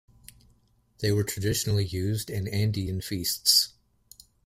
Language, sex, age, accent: English, male, 19-29, United States English